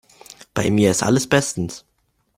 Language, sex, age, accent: German, male, under 19, Deutschland Deutsch